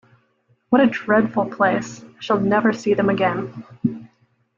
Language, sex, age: English, female, 30-39